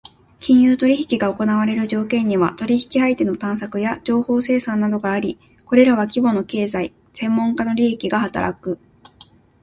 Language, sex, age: Japanese, female, 19-29